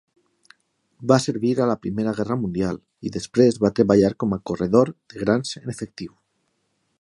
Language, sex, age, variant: Catalan, male, 40-49, Valencià meridional